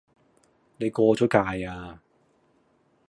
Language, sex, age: Cantonese, male, 40-49